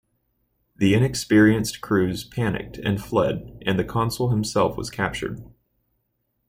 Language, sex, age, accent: English, male, 19-29, United States English